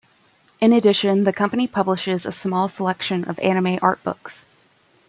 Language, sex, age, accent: English, female, 19-29, United States English